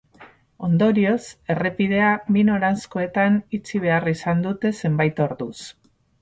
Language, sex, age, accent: Basque, female, 40-49, Mendebalekoa (Araba, Bizkaia, Gipuzkoako mendebaleko herri batzuk)